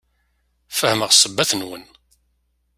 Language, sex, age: Kabyle, male, 40-49